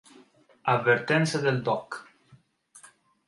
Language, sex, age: Italian, male, 19-29